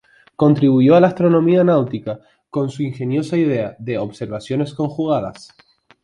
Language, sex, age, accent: Spanish, male, 19-29, España: Sur peninsular (Andalucia, Extremadura, Murcia)